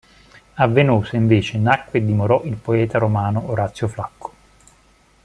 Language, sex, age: Italian, male, 40-49